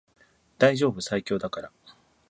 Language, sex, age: Japanese, male, 40-49